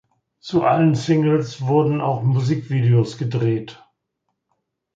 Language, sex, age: German, male, 70-79